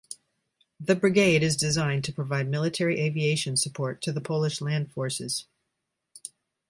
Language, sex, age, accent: English, female, 50-59, United States English